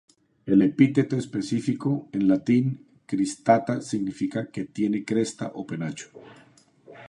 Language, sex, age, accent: Spanish, male, 50-59, Andino-Pacífico: Colombia, Perú, Ecuador, oeste de Bolivia y Venezuela andina